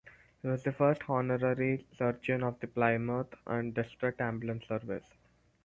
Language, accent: English, India and South Asia (India, Pakistan, Sri Lanka)